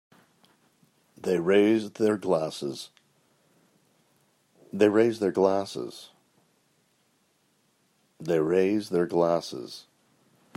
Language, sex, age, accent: English, male, 50-59, United States English